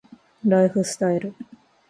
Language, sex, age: Japanese, female, under 19